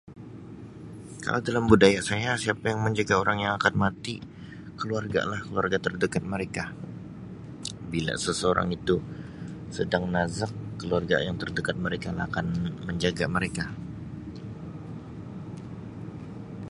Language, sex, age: Sabah Malay, male, 19-29